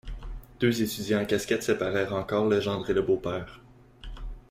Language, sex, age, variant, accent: French, male, 19-29, Français d'Amérique du Nord, Français du Canada